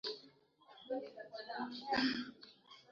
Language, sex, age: Swahili, male, 19-29